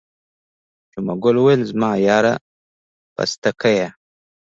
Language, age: Pashto, 19-29